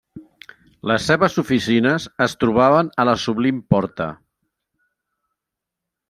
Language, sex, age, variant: Catalan, male, 50-59, Central